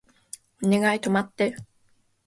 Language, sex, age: Japanese, female, 19-29